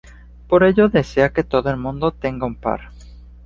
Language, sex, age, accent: Spanish, male, 19-29, Caribe: Cuba, Venezuela, Puerto Rico, República Dominicana, Panamá, Colombia caribeña, México caribeño, Costa del golfo de México